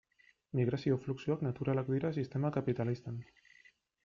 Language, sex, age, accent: Basque, male, 19-29, Erdialdekoa edo Nafarra (Gipuzkoa, Nafarroa)